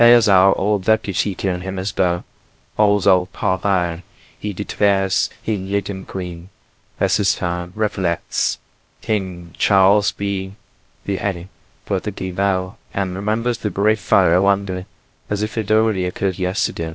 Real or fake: fake